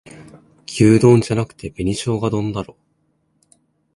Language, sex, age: Japanese, female, 19-29